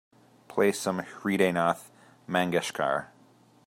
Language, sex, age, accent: English, male, 30-39, Canadian English